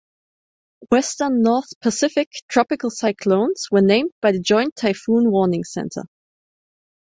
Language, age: English, 19-29